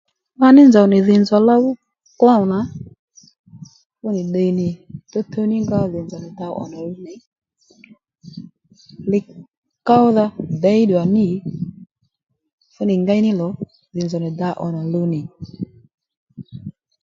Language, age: Lendu, 19-29